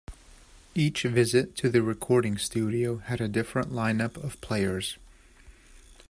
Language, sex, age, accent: English, male, 19-29, United States English